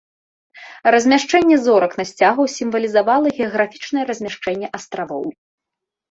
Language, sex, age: Belarusian, female, 19-29